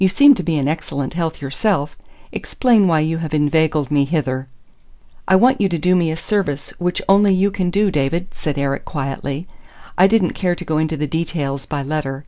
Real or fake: real